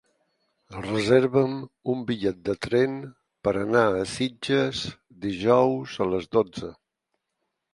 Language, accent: Catalan, mallorquí